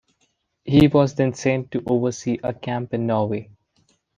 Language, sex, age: English, male, 19-29